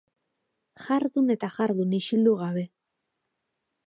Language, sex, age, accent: Basque, female, 30-39, Erdialdekoa edo Nafarra (Gipuzkoa, Nafarroa)